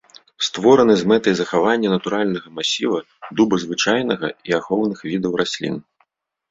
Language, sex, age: Belarusian, male, 30-39